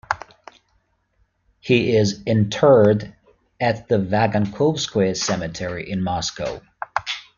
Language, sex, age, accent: English, male, 40-49, United States English